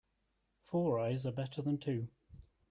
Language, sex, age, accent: English, male, 30-39, Welsh English